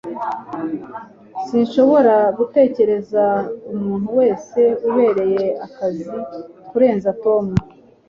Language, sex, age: Kinyarwanda, female, 40-49